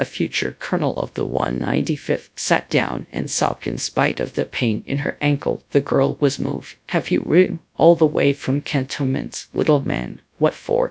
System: TTS, GradTTS